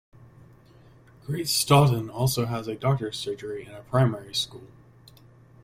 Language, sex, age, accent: English, male, 19-29, United States English